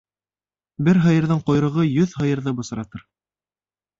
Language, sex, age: Bashkir, male, 19-29